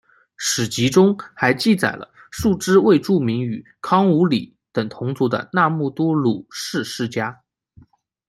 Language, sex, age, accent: Chinese, male, 19-29, 出生地：江苏省